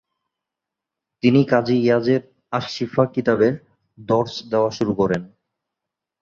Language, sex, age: Bengali, male, 19-29